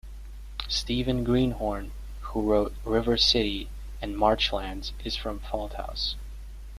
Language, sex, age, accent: English, male, under 19, Canadian English